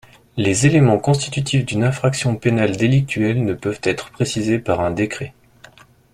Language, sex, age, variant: French, male, 30-39, Français de métropole